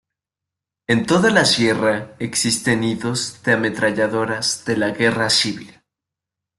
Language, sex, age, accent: Spanish, male, 19-29, México